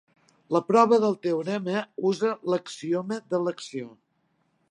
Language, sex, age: Catalan, female, 60-69